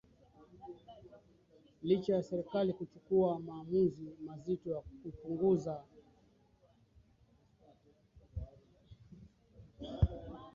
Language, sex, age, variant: Swahili, male, 30-39, Kiswahili cha Bara ya Kenya